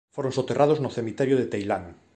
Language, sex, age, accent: Galician, male, 30-39, Normativo (estándar)